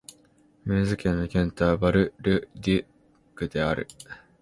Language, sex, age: Japanese, male, 19-29